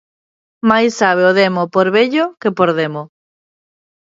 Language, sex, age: Galician, female, 30-39